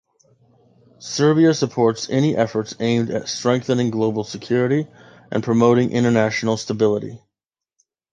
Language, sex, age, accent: English, male, 40-49, United States English